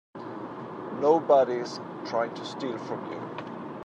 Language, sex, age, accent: English, male, 40-49, England English